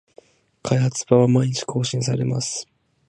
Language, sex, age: Japanese, male, 19-29